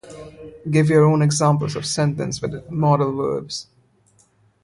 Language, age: English, 19-29